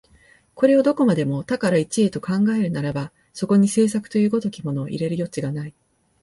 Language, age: Japanese, 40-49